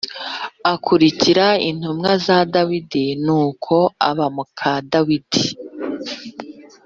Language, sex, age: Kinyarwanda, female, 30-39